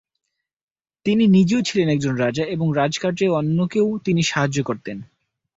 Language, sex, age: Bengali, male, 19-29